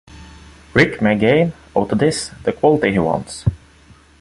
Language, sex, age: English, male, 30-39